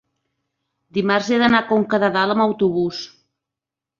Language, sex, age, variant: Catalan, female, 40-49, Central